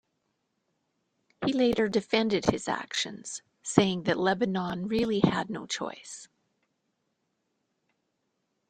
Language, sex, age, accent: English, female, 50-59, Canadian English